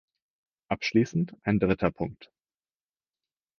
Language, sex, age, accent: German, male, 19-29, Deutschland Deutsch